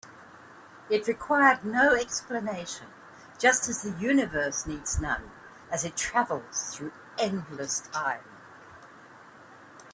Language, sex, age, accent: English, female, 60-69, Southern African (South Africa, Zimbabwe, Namibia)